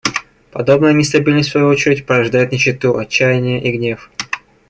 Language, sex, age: Russian, male, 19-29